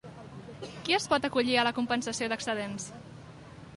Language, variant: Catalan, Central